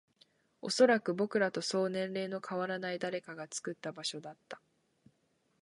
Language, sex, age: Japanese, female, under 19